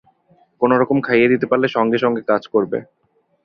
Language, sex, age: Bengali, male, 19-29